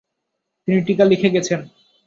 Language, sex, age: Bengali, male, 19-29